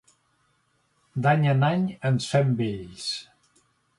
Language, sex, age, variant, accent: Catalan, male, 60-69, Central, central